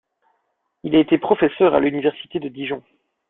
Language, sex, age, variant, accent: French, male, 19-29, Français d'Europe, Français de Belgique